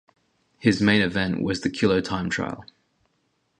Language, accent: English, Australian English